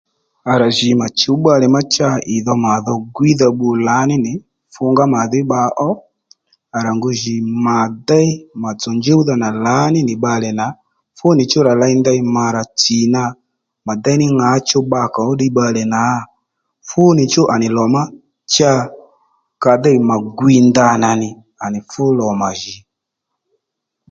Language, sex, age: Lendu, male, 30-39